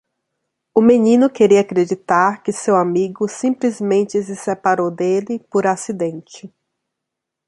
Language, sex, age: Portuguese, female, 40-49